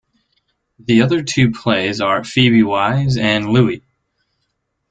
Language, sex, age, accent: English, male, 19-29, United States English